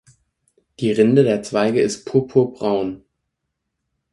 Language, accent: German, Deutschland Deutsch